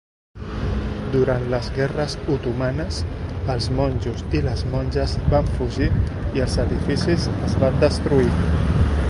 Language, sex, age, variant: Catalan, male, 40-49, Central